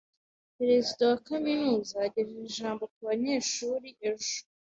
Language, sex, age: Kinyarwanda, female, 19-29